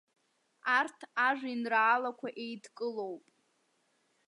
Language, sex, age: Abkhazian, female, under 19